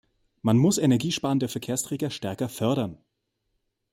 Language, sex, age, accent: German, male, 19-29, Deutschland Deutsch